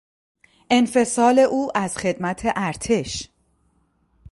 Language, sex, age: Persian, female, 40-49